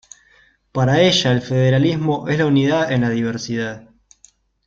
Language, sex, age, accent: Spanish, male, 19-29, Rioplatense: Argentina, Uruguay, este de Bolivia, Paraguay